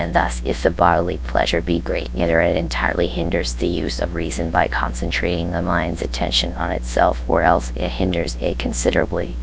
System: TTS, GradTTS